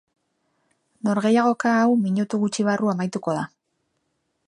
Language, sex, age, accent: Basque, female, 30-39, Mendebalekoa (Araba, Bizkaia, Gipuzkoako mendebaleko herri batzuk)